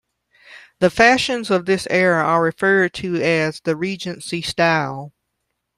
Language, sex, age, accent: English, female, 30-39, United States English